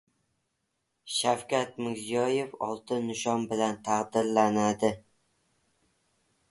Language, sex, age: Uzbek, male, under 19